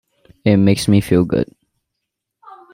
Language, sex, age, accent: English, male, under 19, India and South Asia (India, Pakistan, Sri Lanka)